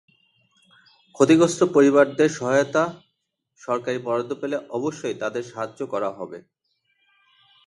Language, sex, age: Bengali, male, 19-29